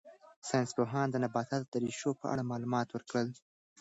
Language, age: Pashto, under 19